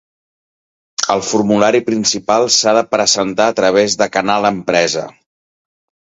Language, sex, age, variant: Catalan, male, 40-49, Central